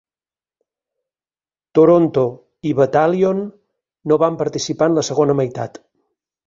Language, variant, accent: Catalan, Balear, mallorquí